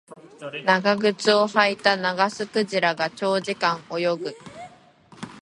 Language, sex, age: Japanese, female, 19-29